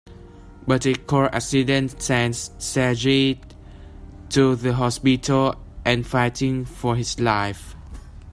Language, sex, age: English, male, under 19